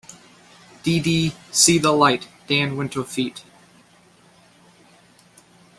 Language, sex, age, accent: English, male, 19-29, United States English